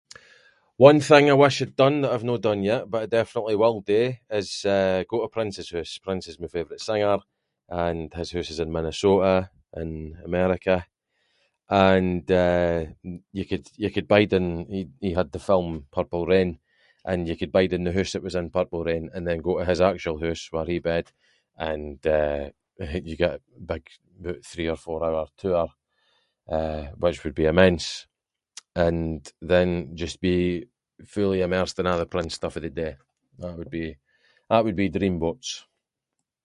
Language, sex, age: Scots, male, 30-39